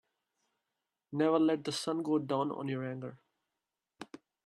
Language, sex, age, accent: English, male, 19-29, Canadian English